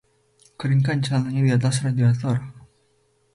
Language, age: Indonesian, 19-29